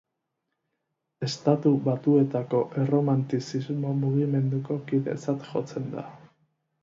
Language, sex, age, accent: Basque, male, 50-59, Erdialdekoa edo Nafarra (Gipuzkoa, Nafarroa)